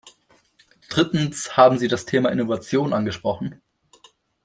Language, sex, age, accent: German, male, 19-29, Deutschland Deutsch